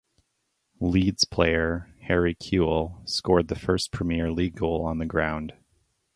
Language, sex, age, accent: English, male, 19-29, United States English